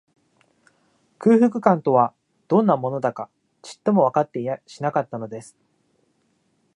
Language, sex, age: Japanese, male, 19-29